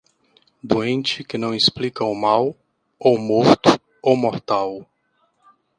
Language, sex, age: Portuguese, male, 30-39